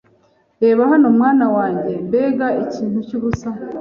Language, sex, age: Kinyarwanda, female, 40-49